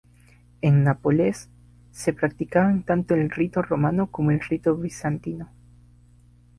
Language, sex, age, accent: Spanish, male, under 19, Andino-Pacífico: Colombia, Perú, Ecuador, oeste de Bolivia y Venezuela andina